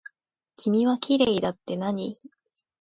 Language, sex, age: Japanese, female, 19-29